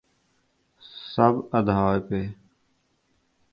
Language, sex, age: Urdu, male, 19-29